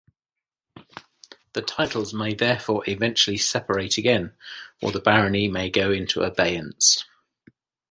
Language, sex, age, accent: English, male, 50-59, England English